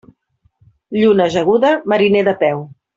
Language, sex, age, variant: Catalan, female, 40-49, Central